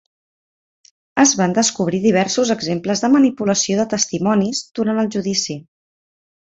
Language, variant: Catalan, Central